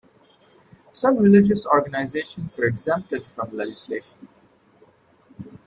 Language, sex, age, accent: English, male, 30-39, India and South Asia (India, Pakistan, Sri Lanka)